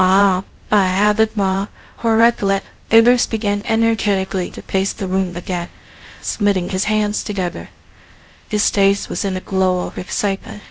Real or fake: fake